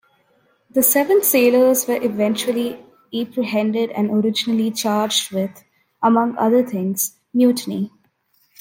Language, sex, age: English, female, under 19